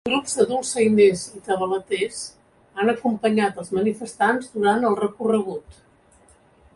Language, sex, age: Catalan, female, 70-79